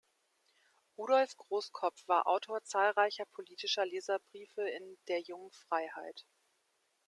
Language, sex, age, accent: German, female, 30-39, Deutschland Deutsch